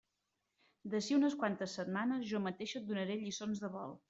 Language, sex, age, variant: Catalan, female, 30-39, Central